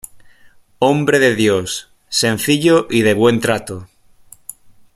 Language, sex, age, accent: Spanish, male, 30-39, España: Norte peninsular (Asturias, Castilla y León, Cantabria, País Vasco, Navarra, Aragón, La Rioja, Guadalajara, Cuenca)